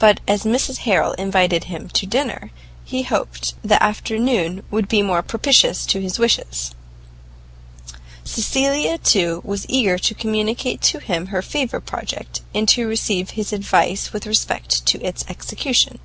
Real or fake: real